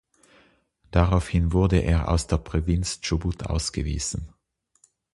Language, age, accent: German, 40-49, Österreichisches Deutsch